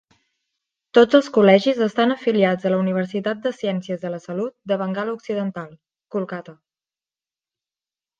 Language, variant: Catalan, Central